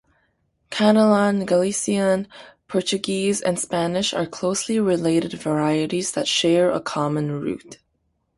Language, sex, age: English, female, 19-29